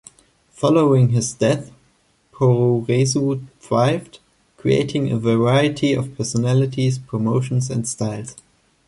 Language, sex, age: English, male, 19-29